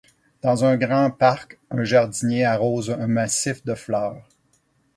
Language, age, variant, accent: French, 50-59, Français d'Amérique du Nord, Français du Canada